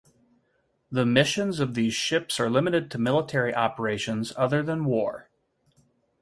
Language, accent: English, United States English